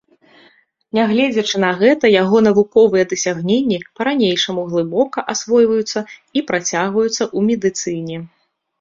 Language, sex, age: Belarusian, female, 30-39